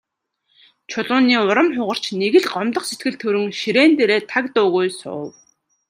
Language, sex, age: Mongolian, female, 30-39